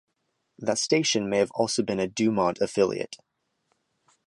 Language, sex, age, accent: English, male, 19-29, United States English